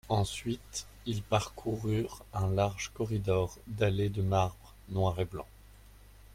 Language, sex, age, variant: French, male, 30-39, Français de métropole